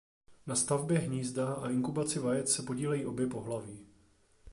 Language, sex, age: Czech, male, 30-39